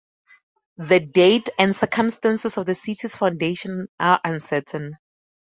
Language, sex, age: English, female, 19-29